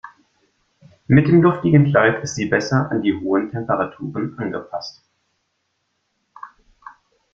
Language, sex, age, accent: German, male, 19-29, Deutschland Deutsch